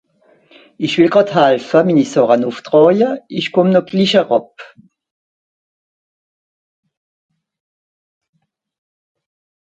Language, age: Swiss German, 60-69